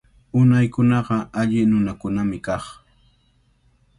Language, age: Cajatambo North Lima Quechua, 19-29